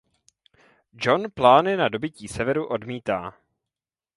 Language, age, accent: Czech, 19-29, pražský